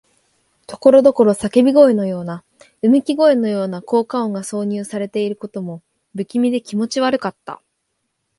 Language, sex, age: Japanese, female, under 19